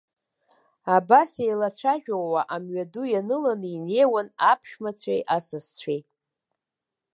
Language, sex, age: Abkhazian, female, 50-59